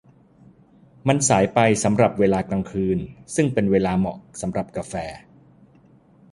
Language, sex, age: Thai, male, 40-49